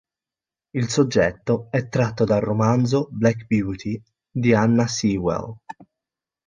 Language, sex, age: Italian, male, 19-29